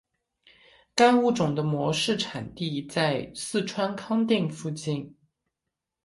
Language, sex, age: Chinese, male, 19-29